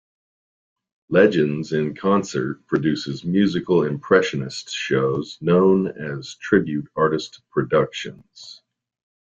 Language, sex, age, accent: English, male, 40-49, United States English